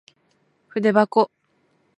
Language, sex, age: Japanese, female, under 19